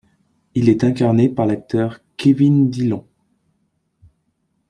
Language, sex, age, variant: French, male, 19-29, Français de métropole